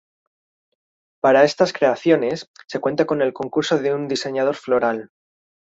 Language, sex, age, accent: Spanish, male, 19-29, España: Centro-Sur peninsular (Madrid, Toledo, Castilla-La Mancha)